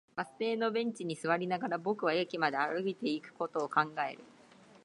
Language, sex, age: Japanese, female, 19-29